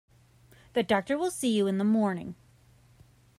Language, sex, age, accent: English, female, 30-39, United States English